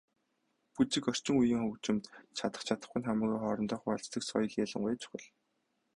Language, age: Mongolian, 19-29